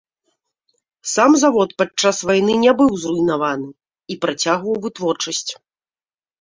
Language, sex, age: Belarusian, female, 30-39